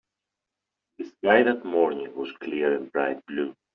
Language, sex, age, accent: English, male, 30-39, England English